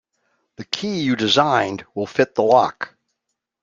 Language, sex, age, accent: English, male, 70-79, United States English